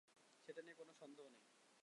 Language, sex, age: Bengali, male, 19-29